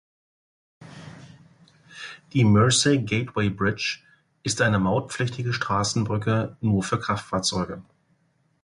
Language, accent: German, Deutschland Deutsch